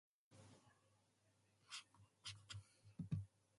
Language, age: English, 19-29